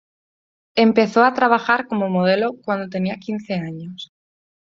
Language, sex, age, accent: Spanish, female, 19-29, España: Norte peninsular (Asturias, Castilla y León, Cantabria, País Vasco, Navarra, Aragón, La Rioja, Guadalajara, Cuenca)